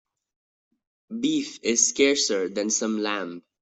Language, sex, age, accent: English, male, under 19, India and South Asia (India, Pakistan, Sri Lanka)